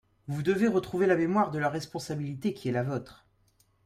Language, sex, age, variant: French, male, 19-29, Français de métropole